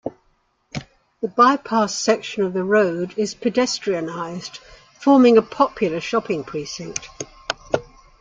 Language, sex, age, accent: English, female, 70-79, England English